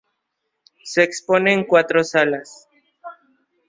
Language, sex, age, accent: Spanish, male, 19-29, Caribe: Cuba, Venezuela, Puerto Rico, República Dominicana, Panamá, Colombia caribeña, México caribeño, Costa del golfo de México